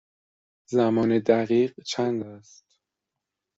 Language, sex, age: Persian, male, 30-39